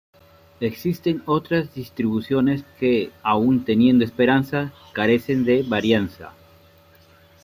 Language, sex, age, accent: Spanish, male, 40-49, Andino-Pacífico: Colombia, Perú, Ecuador, oeste de Bolivia y Venezuela andina